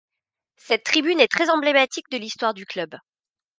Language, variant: French, Français de métropole